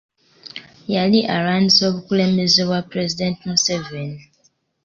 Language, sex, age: Ganda, female, 19-29